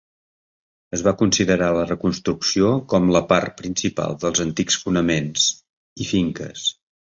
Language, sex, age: Catalan, male, 50-59